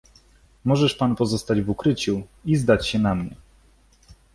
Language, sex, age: Polish, male, 19-29